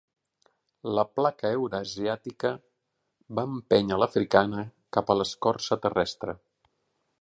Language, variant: Catalan, Central